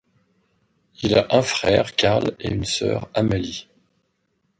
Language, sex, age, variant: French, male, 40-49, Français de métropole